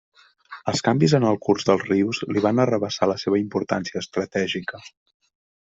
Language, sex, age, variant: Catalan, male, 30-39, Central